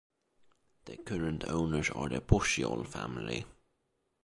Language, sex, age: English, male, 19-29